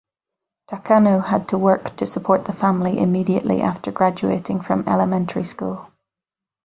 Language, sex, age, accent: English, female, 30-39, Northern Irish; yorkshire